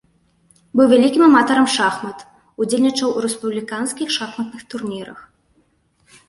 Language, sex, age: Belarusian, female, 30-39